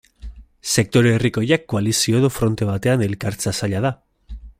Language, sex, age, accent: Basque, male, 19-29, Erdialdekoa edo Nafarra (Gipuzkoa, Nafarroa)